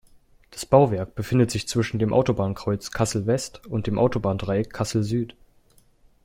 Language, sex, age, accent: German, male, under 19, Deutschland Deutsch